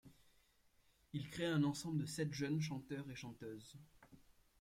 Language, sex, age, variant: French, male, 19-29, Français de métropole